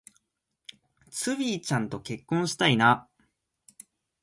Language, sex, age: Japanese, male, 19-29